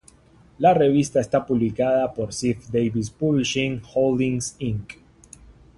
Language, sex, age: Spanish, male, 19-29